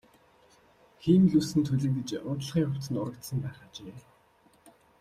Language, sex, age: Mongolian, male, 19-29